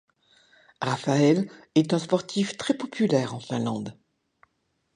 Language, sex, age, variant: French, female, 60-69, Français de métropole